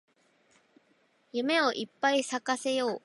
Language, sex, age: Japanese, female, 19-29